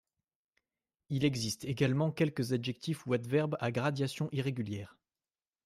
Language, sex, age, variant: French, male, 19-29, Français de métropole